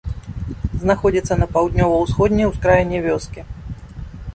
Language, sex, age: Belarusian, female, 40-49